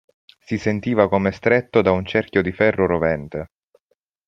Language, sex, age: Italian, male, 30-39